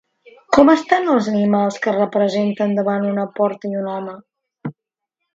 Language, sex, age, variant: Catalan, female, 50-59, Central